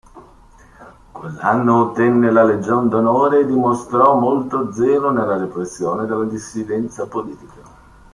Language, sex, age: Italian, male, 40-49